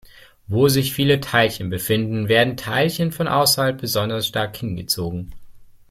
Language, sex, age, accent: German, male, 19-29, Deutschland Deutsch